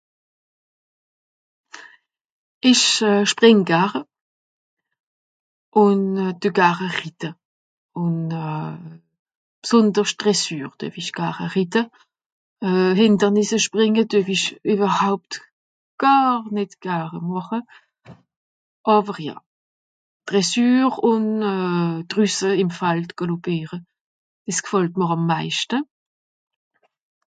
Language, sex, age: Swiss German, female, 30-39